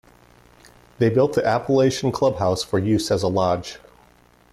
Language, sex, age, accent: English, male, 40-49, United States English